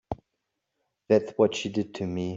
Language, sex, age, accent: English, male, 40-49, England English